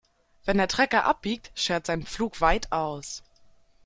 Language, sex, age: German, female, 19-29